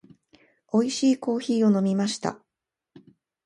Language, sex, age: Japanese, female, 40-49